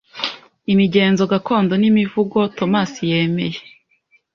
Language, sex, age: Kinyarwanda, female, 19-29